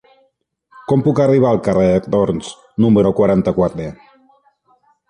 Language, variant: Catalan, Nord-Occidental